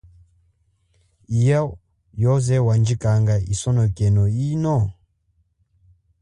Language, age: Chokwe, 19-29